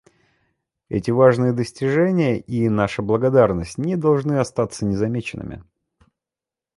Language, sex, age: Russian, male, 30-39